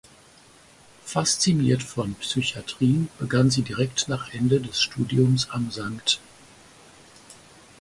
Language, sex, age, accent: German, male, 50-59, Deutschland Deutsch